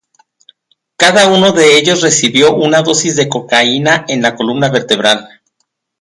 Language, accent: Spanish, México